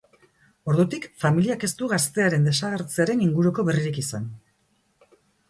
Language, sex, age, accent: Basque, female, 40-49, Erdialdekoa edo Nafarra (Gipuzkoa, Nafarroa)